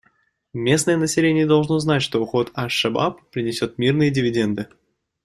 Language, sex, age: Russian, male, 19-29